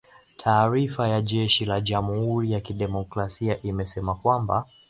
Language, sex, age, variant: Swahili, male, 19-29, Kiswahili cha Bara ya Tanzania